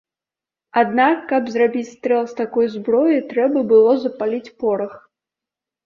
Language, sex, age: Belarusian, female, under 19